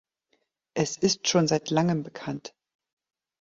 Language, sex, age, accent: German, female, 50-59, Deutschland Deutsch; Norddeutsch